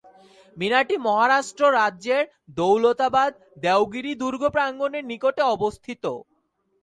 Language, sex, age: Bengali, male, 19-29